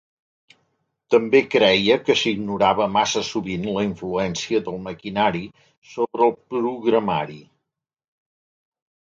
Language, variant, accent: Catalan, Central, central